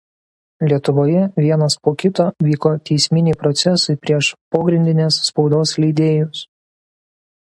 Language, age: Lithuanian, 19-29